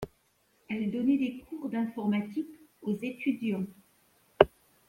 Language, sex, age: French, female, 50-59